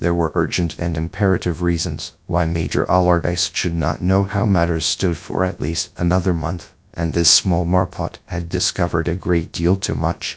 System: TTS, GradTTS